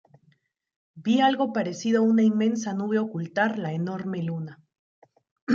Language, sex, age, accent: Spanish, female, 19-29, Andino-Pacífico: Colombia, Perú, Ecuador, oeste de Bolivia y Venezuela andina